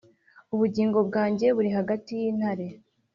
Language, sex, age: Kinyarwanda, female, 19-29